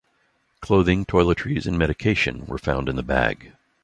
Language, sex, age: English, male, 60-69